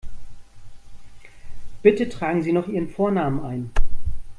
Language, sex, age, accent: German, male, 30-39, Deutschland Deutsch